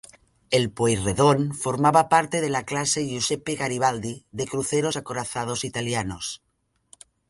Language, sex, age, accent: Spanish, female, 50-59, España: Norte peninsular (Asturias, Castilla y León, Cantabria, País Vasco, Navarra, Aragón, La Rioja, Guadalajara, Cuenca)